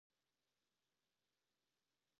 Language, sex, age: English, female, 19-29